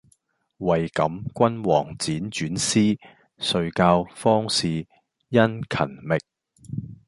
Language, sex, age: Cantonese, male, 40-49